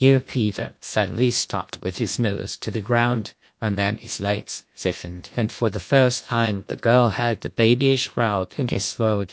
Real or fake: fake